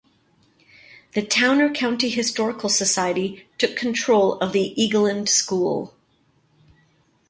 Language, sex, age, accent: English, female, 50-59, Canadian English